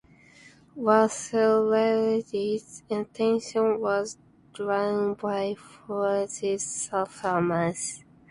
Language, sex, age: English, female, under 19